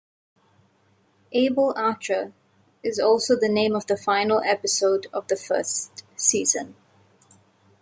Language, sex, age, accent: English, female, 30-39, Singaporean English